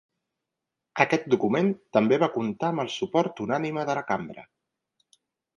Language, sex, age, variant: Catalan, female, 30-39, Central